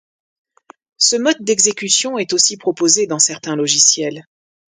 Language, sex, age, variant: French, female, 40-49, Français de métropole